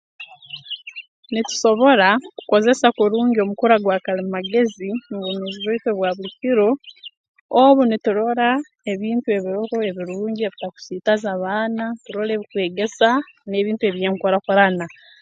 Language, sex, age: Tooro, female, 19-29